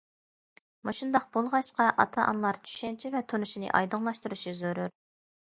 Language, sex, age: Uyghur, female, 30-39